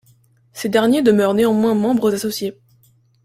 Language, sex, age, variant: French, female, 19-29, Français de métropole